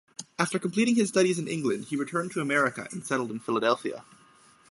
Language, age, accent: English, 19-29, United States English